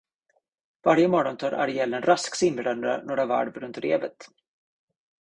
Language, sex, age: Swedish, male, 40-49